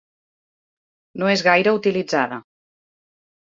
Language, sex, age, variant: Catalan, female, 40-49, Central